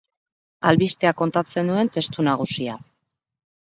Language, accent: Basque, Mendebalekoa (Araba, Bizkaia, Gipuzkoako mendebaleko herri batzuk)